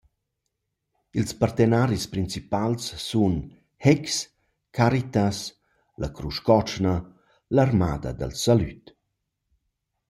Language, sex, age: Romansh, male, 40-49